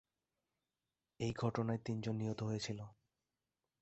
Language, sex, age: Bengali, male, 19-29